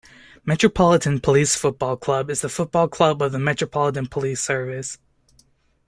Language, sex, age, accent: English, male, 19-29, United States English